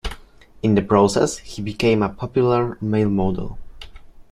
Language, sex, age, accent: English, male, under 19, United States English